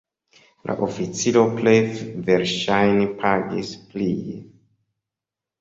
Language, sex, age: Esperanto, male, 30-39